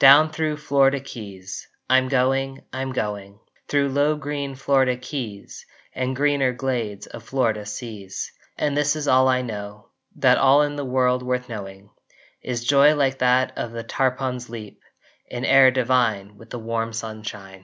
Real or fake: real